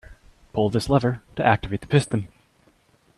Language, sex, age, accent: English, male, 19-29, Canadian English